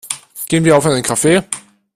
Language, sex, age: German, male, under 19